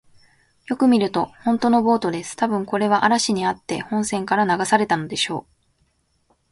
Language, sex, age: Japanese, female, 19-29